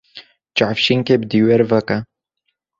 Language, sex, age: Kurdish, male, 19-29